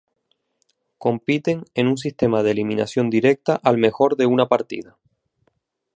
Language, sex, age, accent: Spanish, male, 19-29, España: Islas Canarias